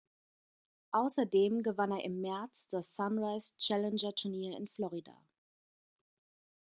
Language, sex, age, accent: German, female, 30-39, Deutschland Deutsch